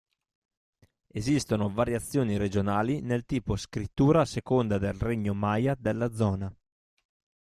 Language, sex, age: Italian, male, 30-39